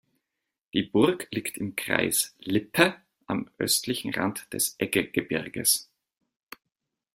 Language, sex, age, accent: German, male, 30-39, Österreichisches Deutsch